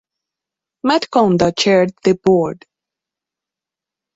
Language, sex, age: English, female, 19-29